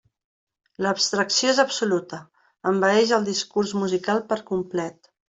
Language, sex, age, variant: Catalan, female, 50-59, Central